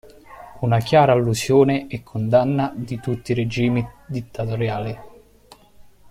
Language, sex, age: Italian, male, 19-29